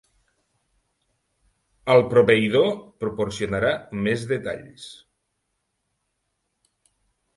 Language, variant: Catalan, Central